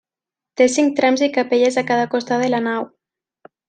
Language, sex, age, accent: Catalan, female, 19-29, valencià